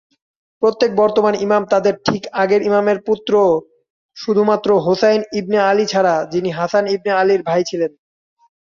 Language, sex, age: Bengali, male, 19-29